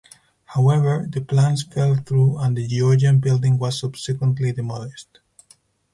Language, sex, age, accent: English, male, 19-29, United States English; England English